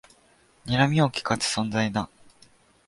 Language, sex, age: Japanese, male, 19-29